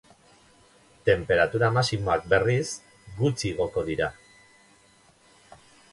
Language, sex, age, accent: Basque, male, 50-59, Mendebalekoa (Araba, Bizkaia, Gipuzkoako mendebaleko herri batzuk)